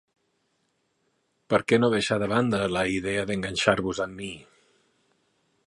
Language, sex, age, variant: Catalan, male, 40-49, Central